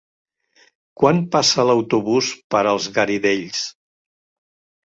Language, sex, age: Catalan, male, 60-69